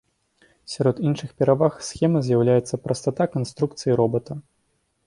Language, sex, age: Belarusian, male, under 19